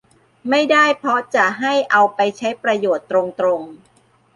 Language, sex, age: Thai, female, 40-49